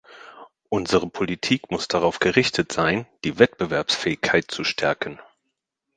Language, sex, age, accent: German, male, 40-49, Deutschland Deutsch; Hochdeutsch